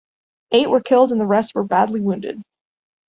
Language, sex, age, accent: English, female, 19-29, United States English